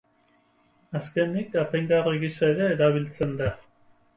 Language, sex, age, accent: Basque, male, 30-39, Mendebalekoa (Araba, Bizkaia, Gipuzkoako mendebaleko herri batzuk)